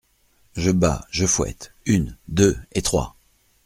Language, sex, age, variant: French, male, 40-49, Français de métropole